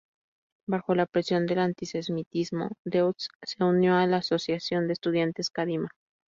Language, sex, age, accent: Spanish, female, 30-39, México